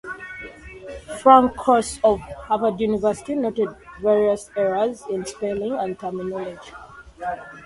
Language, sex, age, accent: English, female, 19-29, England English